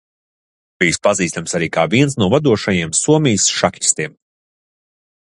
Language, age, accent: Latvian, 30-39, nav